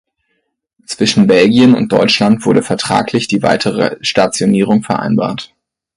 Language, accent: German, Deutschland Deutsch